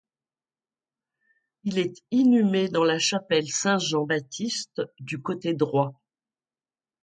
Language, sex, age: French, female, 60-69